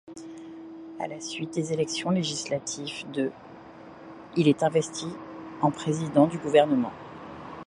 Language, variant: French, Français de métropole